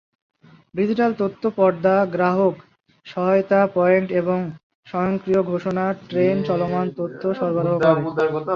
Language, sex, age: Bengali, male, 40-49